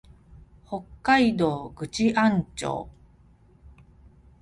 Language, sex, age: Japanese, female, 50-59